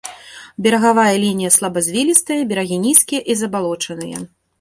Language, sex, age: Belarusian, female, 30-39